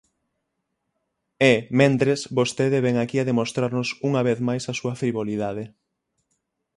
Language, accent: Galician, Oriental (común en zona oriental); Normativo (estándar)